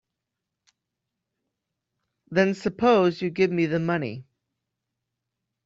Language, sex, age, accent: English, male, 19-29, United States English